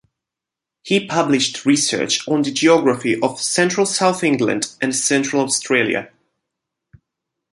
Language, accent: English, England English